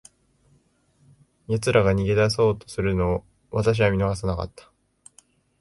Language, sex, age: Japanese, male, 19-29